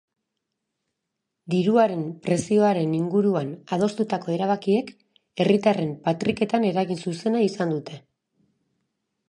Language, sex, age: Basque, female, 40-49